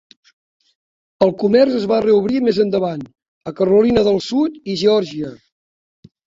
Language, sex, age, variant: Catalan, male, 60-69, Septentrional